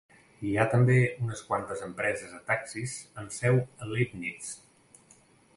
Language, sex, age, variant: Catalan, male, 40-49, Nord-Occidental